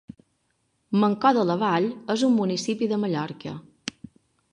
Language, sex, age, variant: Catalan, female, 40-49, Balear